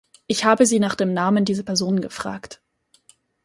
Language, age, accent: German, 19-29, Österreichisches Deutsch